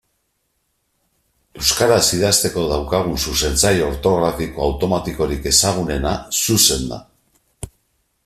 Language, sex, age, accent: Basque, male, 50-59, Mendebalekoa (Araba, Bizkaia, Gipuzkoako mendebaleko herri batzuk)